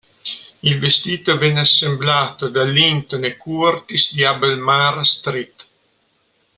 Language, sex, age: Italian, male, 30-39